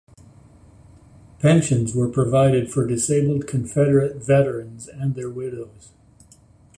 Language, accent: English, Canadian English